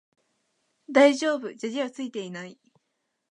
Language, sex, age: Japanese, female, 19-29